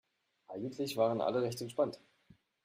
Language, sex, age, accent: German, male, 30-39, Deutschland Deutsch